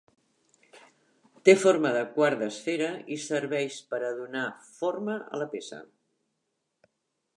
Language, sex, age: Catalan, female, 60-69